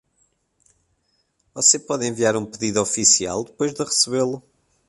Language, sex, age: Portuguese, male, 19-29